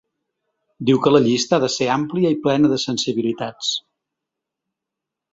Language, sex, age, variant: Catalan, male, 60-69, Central